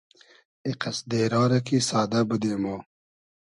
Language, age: Hazaragi, 30-39